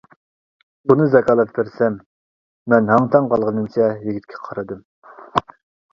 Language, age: Uyghur, 30-39